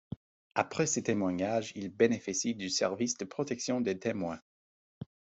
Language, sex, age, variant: French, male, 19-29, Français de métropole